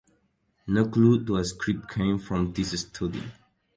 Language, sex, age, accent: Spanish, male, 19-29, España: Islas Canarias